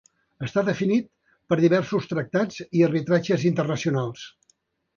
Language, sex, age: Catalan, male, 70-79